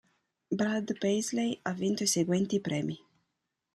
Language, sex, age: Italian, female, 30-39